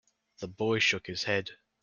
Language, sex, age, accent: English, male, 19-29, Australian English